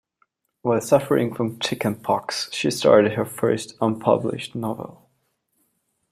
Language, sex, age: English, male, 19-29